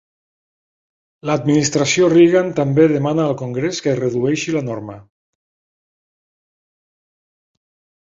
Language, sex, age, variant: Catalan, male, 40-49, Nord-Occidental